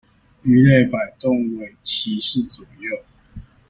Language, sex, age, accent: Chinese, male, 19-29, 出生地：臺北市